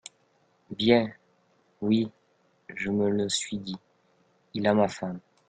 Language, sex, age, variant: French, male, 19-29, Français de métropole